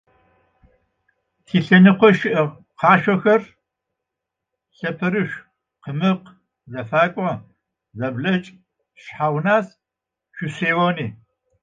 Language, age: Adyghe, 70-79